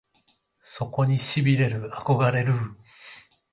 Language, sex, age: Japanese, male, 30-39